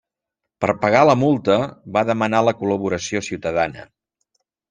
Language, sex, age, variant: Catalan, male, 50-59, Central